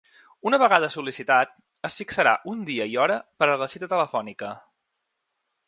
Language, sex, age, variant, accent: Catalan, male, 30-39, Central, central